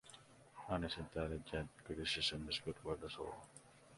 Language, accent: English, United States English; Filipino